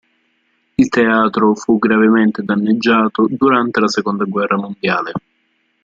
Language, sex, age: Italian, male, 19-29